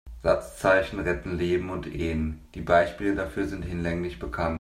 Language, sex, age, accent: German, male, 19-29, Deutschland Deutsch